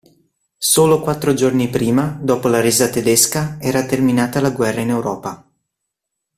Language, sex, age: Italian, male, 19-29